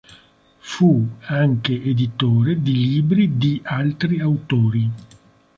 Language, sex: Italian, male